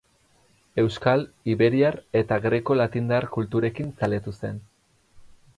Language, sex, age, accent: Basque, male, 30-39, Erdialdekoa edo Nafarra (Gipuzkoa, Nafarroa)